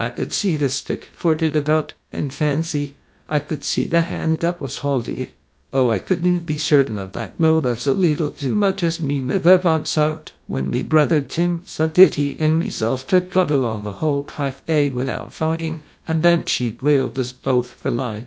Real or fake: fake